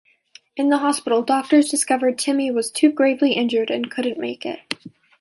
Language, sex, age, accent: English, female, 19-29, United States English